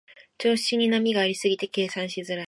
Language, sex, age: Japanese, female, 19-29